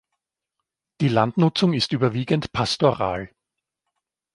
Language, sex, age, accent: German, male, 50-59, Österreichisches Deutsch